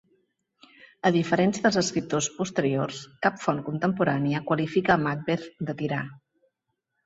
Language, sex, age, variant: Catalan, female, 50-59, Central